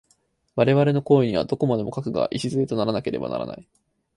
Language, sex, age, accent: Japanese, male, 19-29, 標準語